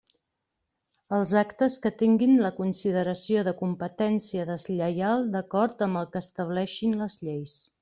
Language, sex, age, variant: Catalan, female, 30-39, Central